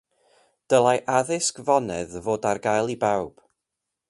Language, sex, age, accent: Welsh, male, 30-39, Y Deyrnas Unedig Cymraeg